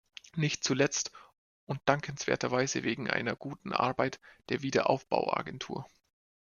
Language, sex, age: German, male, 19-29